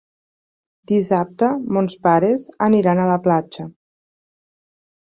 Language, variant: Catalan, Central